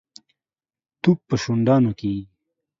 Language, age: Pashto, 19-29